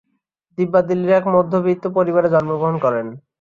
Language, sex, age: Bengali, male, 19-29